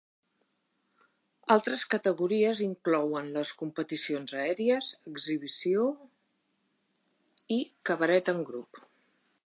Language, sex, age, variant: Catalan, female, 60-69, Central